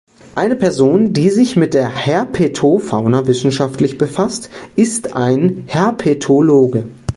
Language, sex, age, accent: German, male, 19-29, Deutschland Deutsch